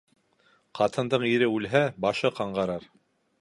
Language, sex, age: Bashkir, male, 40-49